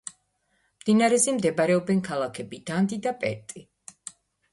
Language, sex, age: Georgian, female, 50-59